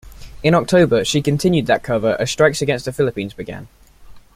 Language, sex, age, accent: English, male, under 19, England English